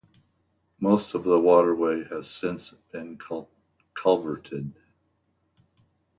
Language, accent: English, United States English